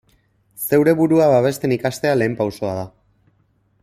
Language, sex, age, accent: Basque, male, 30-39, Erdialdekoa edo Nafarra (Gipuzkoa, Nafarroa)